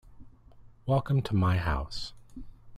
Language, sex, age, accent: English, male, 30-39, United States English